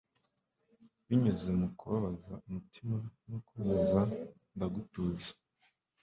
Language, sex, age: Kinyarwanda, male, 19-29